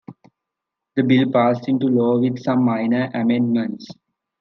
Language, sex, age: English, male, under 19